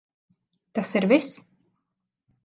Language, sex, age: Latvian, female, 30-39